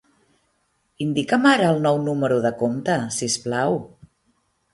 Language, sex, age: Catalan, female, 30-39